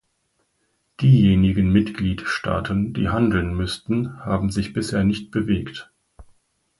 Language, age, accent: German, 50-59, Deutschland Deutsch